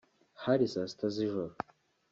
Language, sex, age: Kinyarwanda, male, under 19